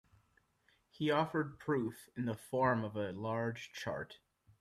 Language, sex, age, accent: English, male, 19-29, United States English